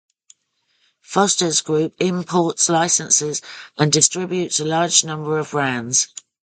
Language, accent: English, England English